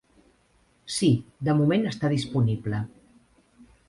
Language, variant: Catalan, Central